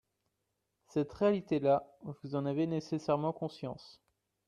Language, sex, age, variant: French, male, 19-29, Français de métropole